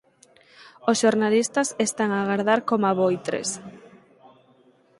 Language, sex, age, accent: Galician, female, 19-29, Oriental (común en zona oriental)